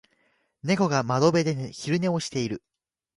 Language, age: Japanese, 19-29